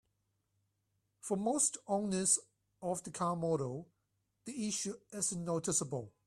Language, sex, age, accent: English, male, 30-39, Hong Kong English